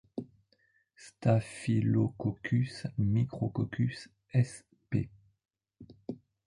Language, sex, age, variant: French, male, 50-59, Français de métropole